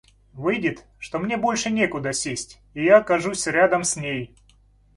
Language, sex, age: Russian, male, 40-49